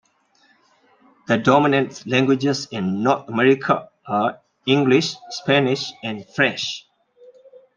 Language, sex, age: English, male, 40-49